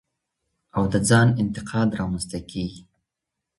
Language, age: Pashto, 30-39